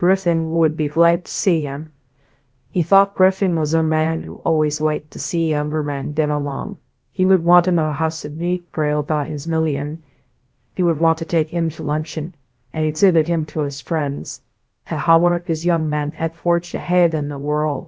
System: TTS, VITS